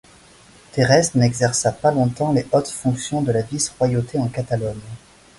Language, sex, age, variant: French, male, 30-39, Français de métropole